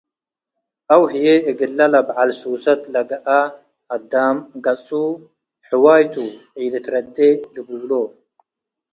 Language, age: Tigre, 19-29